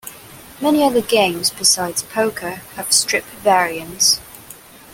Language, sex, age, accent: English, female, 19-29, England English